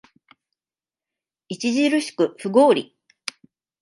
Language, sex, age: Japanese, female, 40-49